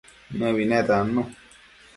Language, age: Matsés, 19-29